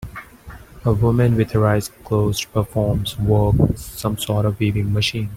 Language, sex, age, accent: English, male, 19-29, India and South Asia (India, Pakistan, Sri Lanka)